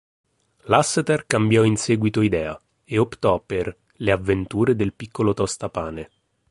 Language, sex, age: Italian, male, 30-39